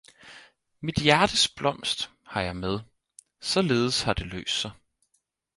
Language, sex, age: Danish, male, 19-29